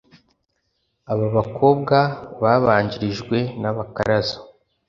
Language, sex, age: Kinyarwanda, male, under 19